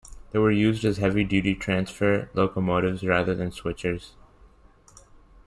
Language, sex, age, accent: English, male, under 19, United States English